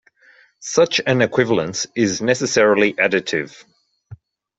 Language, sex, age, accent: English, male, 40-49, Australian English